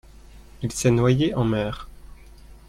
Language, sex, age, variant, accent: French, male, 19-29, Français d'Europe, Français de Suisse